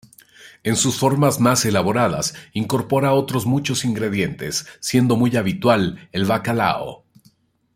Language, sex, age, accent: Spanish, male, 40-49, México